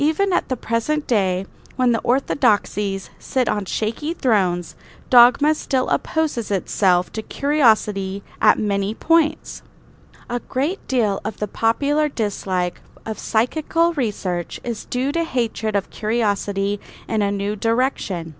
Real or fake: real